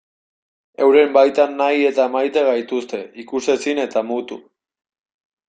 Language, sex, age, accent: Basque, male, 19-29, Mendebalekoa (Araba, Bizkaia, Gipuzkoako mendebaleko herri batzuk)